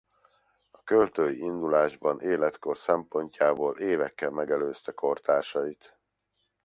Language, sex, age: Hungarian, male, 50-59